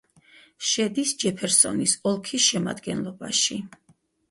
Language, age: Georgian, 40-49